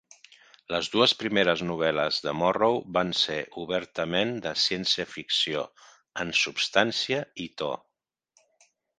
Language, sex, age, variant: Catalan, male, 50-59, Central